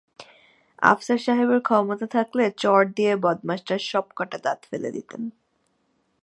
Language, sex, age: Bengali, female, 19-29